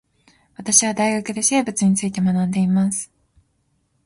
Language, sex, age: Japanese, female, 19-29